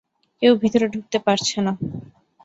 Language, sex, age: Bengali, female, 19-29